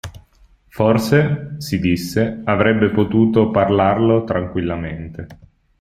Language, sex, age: Italian, male, 30-39